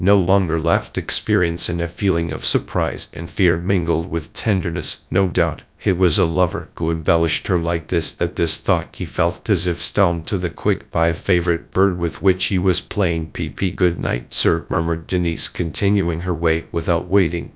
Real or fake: fake